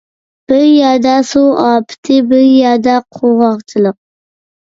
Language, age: Uyghur, under 19